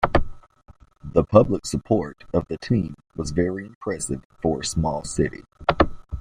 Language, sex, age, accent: English, male, 19-29, United States English